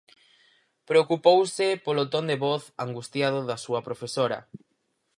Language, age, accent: Galician, 19-29, Central (gheada)